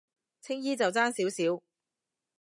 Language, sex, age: Cantonese, female, 30-39